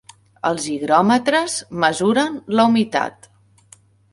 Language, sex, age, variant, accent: Catalan, female, 40-49, Central, central